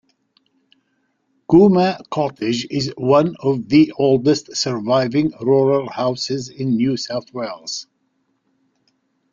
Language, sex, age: English, male, 60-69